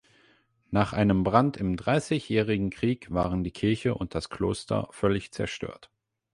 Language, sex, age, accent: German, male, 30-39, Deutschland Deutsch